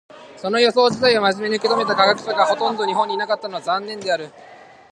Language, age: Japanese, 19-29